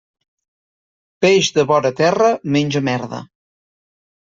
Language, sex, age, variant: Catalan, male, 19-29, Central